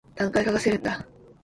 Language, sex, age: Japanese, female, under 19